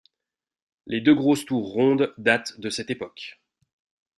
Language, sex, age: French, male, 40-49